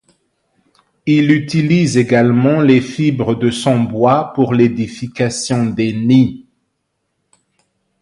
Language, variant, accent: French, Français d'Afrique subsaharienne et des îles africaines, Français de Madagascar